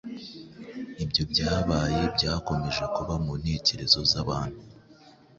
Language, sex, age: Kinyarwanda, male, 19-29